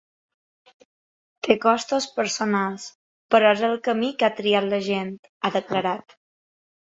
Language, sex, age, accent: Catalan, female, 30-39, mallorquí